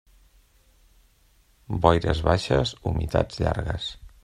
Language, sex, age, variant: Catalan, male, 40-49, Central